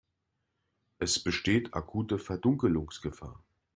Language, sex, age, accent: German, male, 50-59, Deutschland Deutsch